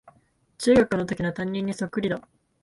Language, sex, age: Japanese, female, 19-29